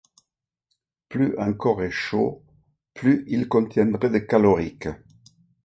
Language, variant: French, Français de métropole